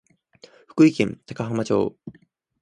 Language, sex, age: Japanese, male, under 19